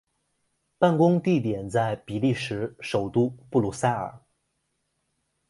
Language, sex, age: Chinese, male, 19-29